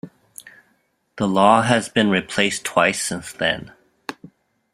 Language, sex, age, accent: English, male, 40-49, United States English